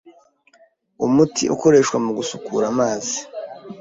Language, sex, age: Kinyarwanda, male, 19-29